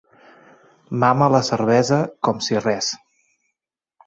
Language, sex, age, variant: Catalan, male, 40-49, Central